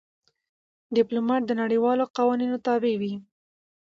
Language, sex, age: Pashto, female, 19-29